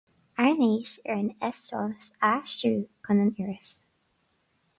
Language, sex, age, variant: Irish, female, 19-29, Gaeilge na Mumhan